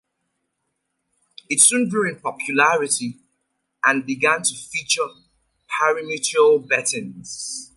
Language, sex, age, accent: English, male, 30-39, United States English